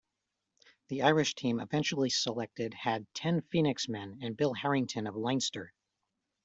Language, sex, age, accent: English, male, 40-49, United States English